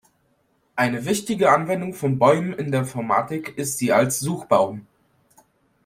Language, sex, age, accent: German, male, 19-29, Polnisch Deutsch